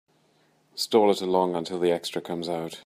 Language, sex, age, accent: English, male, 40-49, England English